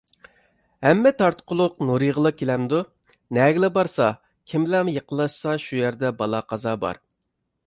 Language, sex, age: Uyghur, male, 30-39